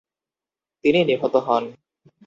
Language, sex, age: Bengali, male, 19-29